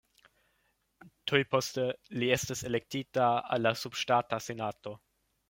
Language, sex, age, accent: Esperanto, male, 19-29, Internacia